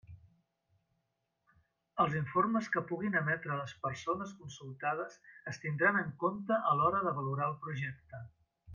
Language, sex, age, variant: Catalan, male, 50-59, Central